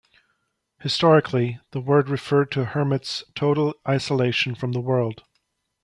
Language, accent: English, United States English